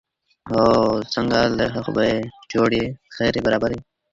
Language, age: Pashto, 19-29